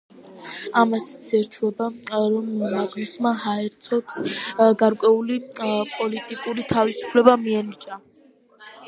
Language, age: Georgian, under 19